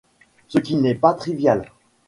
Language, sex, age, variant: French, male, 40-49, Français de métropole